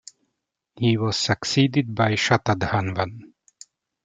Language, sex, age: English, male, 40-49